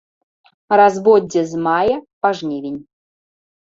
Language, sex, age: Belarusian, female, 19-29